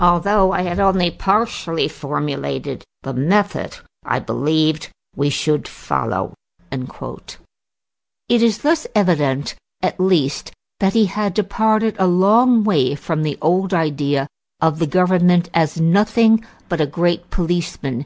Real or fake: real